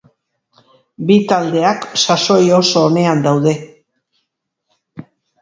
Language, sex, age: Basque, female, 60-69